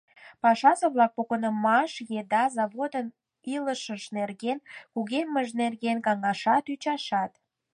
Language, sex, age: Mari, female, 19-29